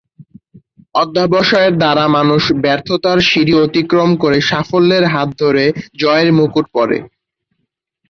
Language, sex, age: Bengali, male, 19-29